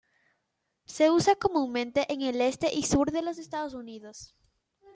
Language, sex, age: Spanish, female, 19-29